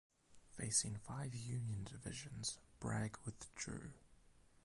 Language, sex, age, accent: English, male, under 19, Australian English; England English; New Zealand English